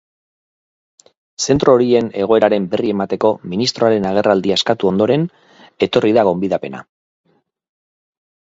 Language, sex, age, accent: Basque, male, 50-59, Erdialdekoa edo Nafarra (Gipuzkoa, Nafarroa)